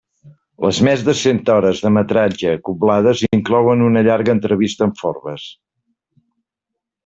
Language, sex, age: Catalan, male, 50-59